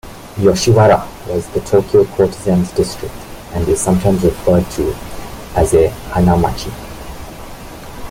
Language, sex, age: English, male, 19-29